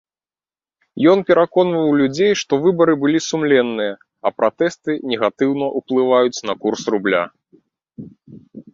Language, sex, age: Belarusian, male, 30-39